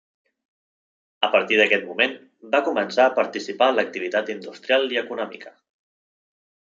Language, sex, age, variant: Catalan, male, 19-29, Central